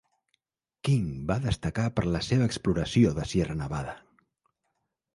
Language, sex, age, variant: Catalan, male, 40-49, Central